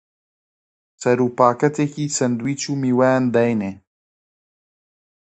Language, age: Central Kurdish, 19-29